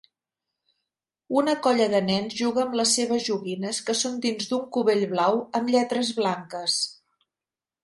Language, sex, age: Catalan, female, 60-69